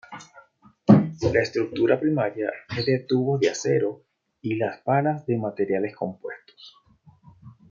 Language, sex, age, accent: Spanish, male, 40-49, Caribe: Cuba, Venezuela, Puerto Rico, República Dominicana, Panamá, Colombia caribeña, México caribeño, Costa del golfo de México